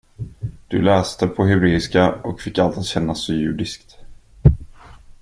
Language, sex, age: Swedish, male, 30-39